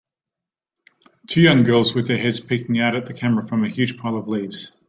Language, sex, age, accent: English, male, 40-49, Australian English